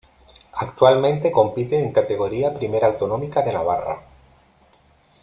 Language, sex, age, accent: Spanish, male, 40-49, España: Islas Canarias